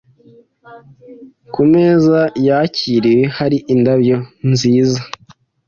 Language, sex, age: Kinyarwanda, male, 19-29